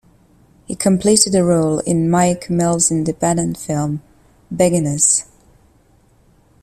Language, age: English, 19-29